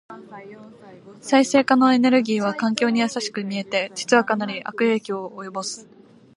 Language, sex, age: Japanese, female, 19-29